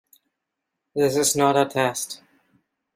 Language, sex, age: English, male, 30-39